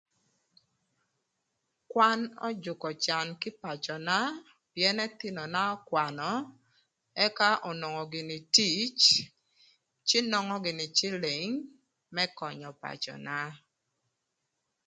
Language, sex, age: Thur, female, 30-39